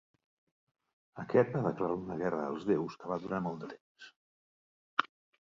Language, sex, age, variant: Catalan, male, 50-59, Central